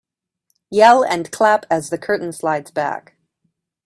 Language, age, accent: English, 40-49, Canadian English